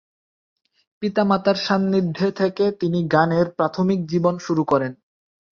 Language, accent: Bengali, Bangladeshi; শুদ্ধ বাংলা